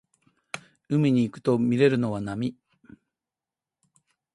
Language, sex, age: Japanese, male, 70-79